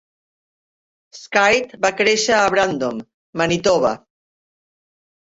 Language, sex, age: Catalan, female, 60-69